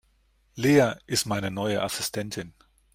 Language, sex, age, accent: German, male, 40-49, Deutschland Deutsch